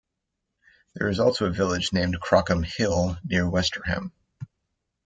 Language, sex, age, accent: English, male, 40-49, United States English